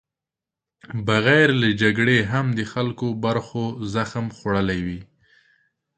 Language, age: Pashto, 30-39